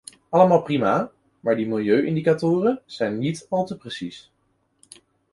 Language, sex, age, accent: Dutch, male, 19-29, Nederlands Nederlands